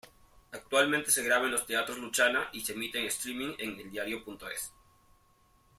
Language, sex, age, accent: Spanish, male, 30-39, Andino-Pacífico: Colombia, Perú, Ecuador, oeste de Bolivia y Venezuela andina